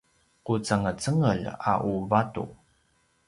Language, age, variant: Paiwan, 30-39, pinayuanan a kinaikacedasan (東排灣語)